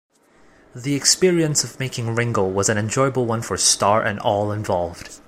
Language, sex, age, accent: English, male, 19-29, Hong Kong English